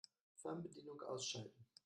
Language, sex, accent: German, male, Deutschland Deutsch